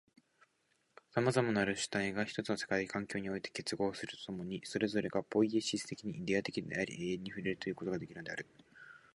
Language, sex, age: Japanese, male, 19-29